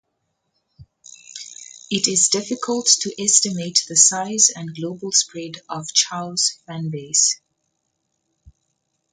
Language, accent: English, Southern African (South Africa, Zimbabwe, Namibia)